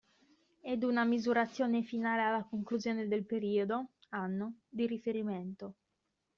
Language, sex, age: Italian, female, 19-29